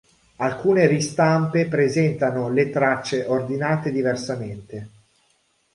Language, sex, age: Italian, male, 40-49